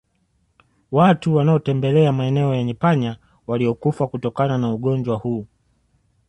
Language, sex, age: Swahili, male, 19-29